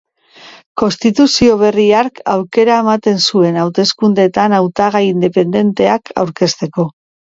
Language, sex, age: Basque, female, 50-59